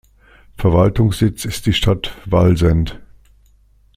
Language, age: German, 60-69